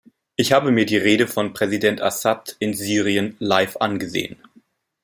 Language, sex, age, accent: German, male, 30-39, Deutschland Deutsch